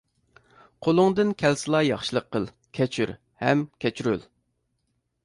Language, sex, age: Uyghur, male, 30-39